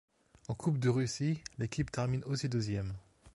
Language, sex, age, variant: French, male, 19-29, Français de métropole